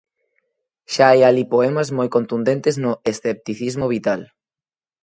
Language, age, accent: Galician, 19-29, Normativo (estándar)